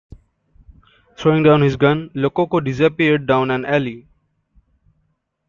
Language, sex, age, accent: English, male, 19-29, India and South Asia (India, Pakistan, Sri Lanka)